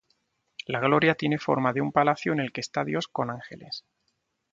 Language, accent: Spanish, España: Sur peninsular (Andalucia, Extremadura, Murcia)